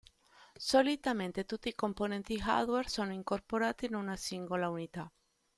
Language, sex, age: Italian, female, 40-49